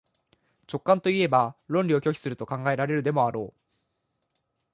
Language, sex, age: Japanese, male, 19-29